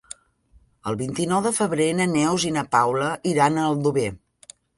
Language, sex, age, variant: Catalan, female, 50-59, Central